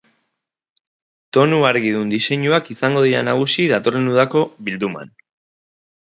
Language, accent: Basque, Erdialdekoa edo Nafarra (Gipuzkoa, Nafarroa)